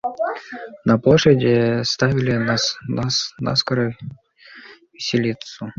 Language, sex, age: Russian, male, 19-29